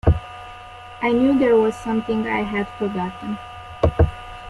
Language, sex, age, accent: English, female, 19-29, United States English